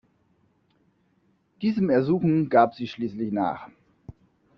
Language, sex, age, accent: German, male, 30-39, Deutschland Deutsch